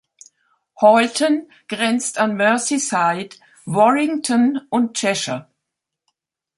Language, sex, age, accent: German, female, 70-79, Deutschland Deutsch